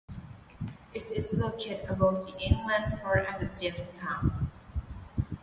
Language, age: English, 19-29